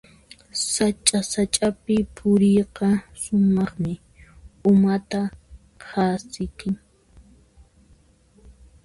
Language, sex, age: Puno Quechua, female, 19-29